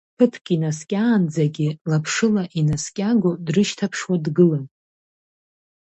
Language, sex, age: Abkhazian, female, 30-39